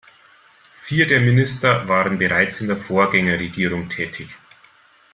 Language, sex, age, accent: German, male, 40-49, Deutschland Deutsch